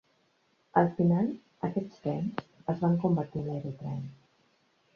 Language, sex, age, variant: Catalan, female, 40-49, Central